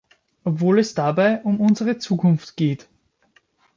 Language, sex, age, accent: German, male, 19-29, Österreichisches Deutsch